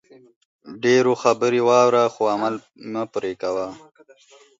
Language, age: Pashto, 19-29